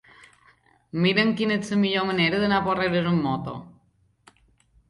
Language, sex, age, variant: Catalan, female, 19-29, Balear